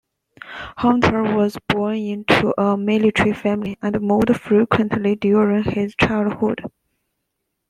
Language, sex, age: English, female, 19-29